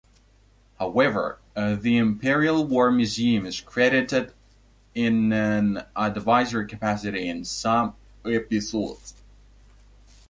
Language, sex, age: English, male, 19-29